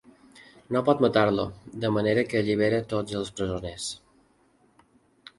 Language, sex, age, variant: Catalan, male, 50-59, Balear